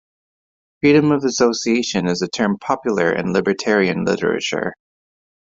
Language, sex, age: English, male, 19-29